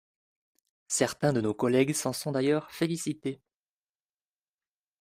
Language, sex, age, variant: French, male, 19-29, Français de métropole